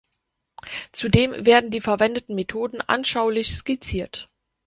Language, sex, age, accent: German, female, 30-39, Deutschland Deutsch